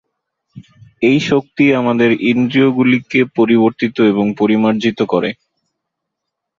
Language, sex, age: Bengali, male, 19-29